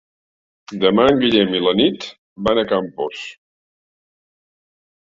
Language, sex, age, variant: Catalan, male, 60-69, Central